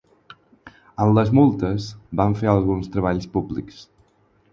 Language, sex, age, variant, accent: Catalan, male, 30-39, Balear, balear; aprenent (recent, des del castellà)